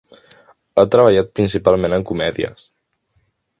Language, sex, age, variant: Catalan, male, under 19, Central